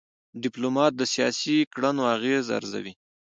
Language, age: Pashto, 19-29